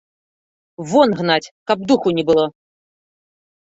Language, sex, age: Belarusian, female, 30-39